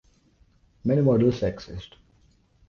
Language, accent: English, India and South Asia (India, Pakistan, Sri Lanka)